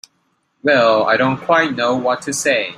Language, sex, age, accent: English, male, 30-39, United States English